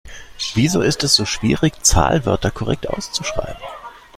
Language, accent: German, Deutschland Deutsch